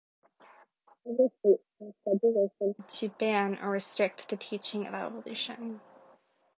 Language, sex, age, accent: English, female, 19-29, United States English